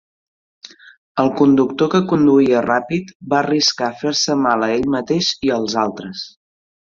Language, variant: Catalan, Central